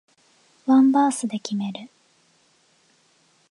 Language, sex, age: Japanese, female, 19-29